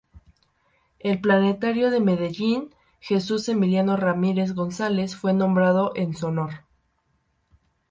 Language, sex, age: Spanish, female, under 19